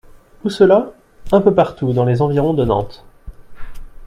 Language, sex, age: French, male, 30-39